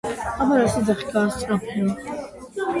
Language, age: Georgian, under 19